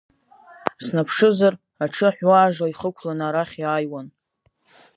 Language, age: Abkhazian, 30-39